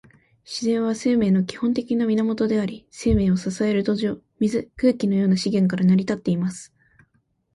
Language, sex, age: Japanese, female, 19-29